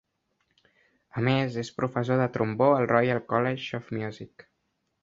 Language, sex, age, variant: Catalan, male, under 19, Central